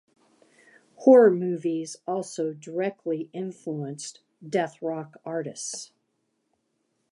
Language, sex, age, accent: English, female, 50-59, United States English